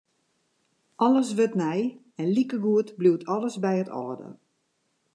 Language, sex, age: Western Frisian, female, 50-59